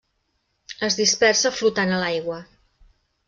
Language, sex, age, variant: Catalan, female, 50-59, Central